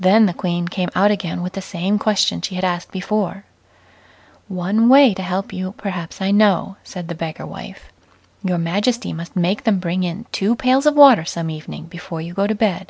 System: none